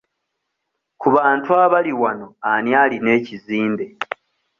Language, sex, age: Ganda, male, 30-39